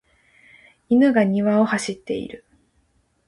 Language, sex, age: Japanese, female, 19-29